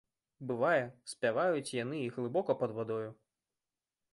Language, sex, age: Belarusian, male, 19-29